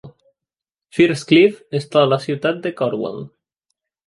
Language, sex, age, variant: Catalan, male, 19-29, Central